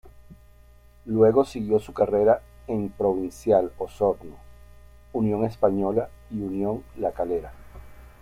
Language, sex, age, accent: Spanish, male, 50-59, Caribe: Cuba, Venezuela, Puerto Rico, República Dominicana, Panamá, Colombia caribeña, México caribeño, Costa del golfo de México